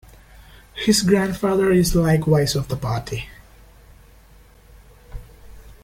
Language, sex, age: English, male, 19-29